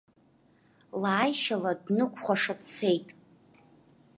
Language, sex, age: Abkhazian, female, under 19